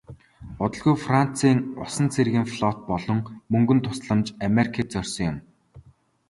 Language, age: Mongolian, 19-29